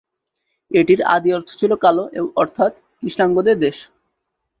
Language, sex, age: Bengali, male, under 19